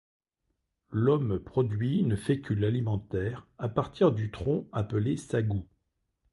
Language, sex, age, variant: French, male, 50-59, Français de métropole